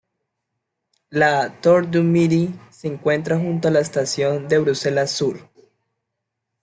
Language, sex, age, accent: Spanish, male, 19-29, Andino-Pacífico: Colombia, Perú, Ecuador, oeste de Bolivia y Venezuela andina